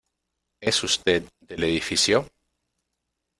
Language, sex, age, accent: Spanish, male, 40-49, Andino-Pacífico: Colombia, Perú, Ecuador, oeste de Bolivia y Venezuela andina